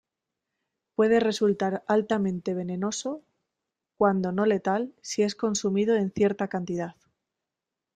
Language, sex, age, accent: Spanish, female, 19-29, España: Centro-Sur peninsular (Madrid, Toledo, Castilla-La Mancha)